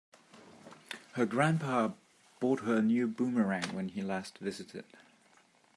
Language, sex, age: English, male, 30-39